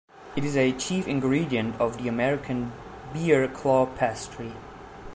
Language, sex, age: English, male, 19-29